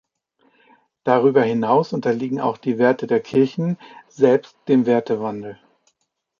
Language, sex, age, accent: German, male, 40-49, Deutschland Deutsch